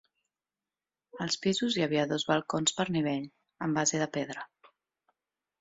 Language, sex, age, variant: Catalan, female, 40-49, Central